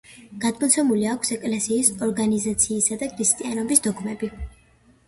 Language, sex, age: Georgian, female, 19-29